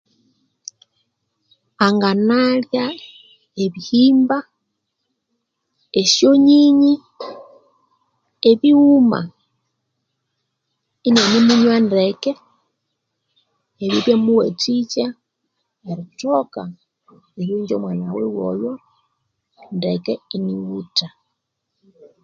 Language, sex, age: Konzo, female, 40-49